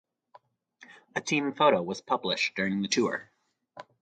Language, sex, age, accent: English, male, 30-39, United States English